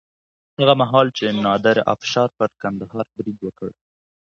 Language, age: Pashto, 19-29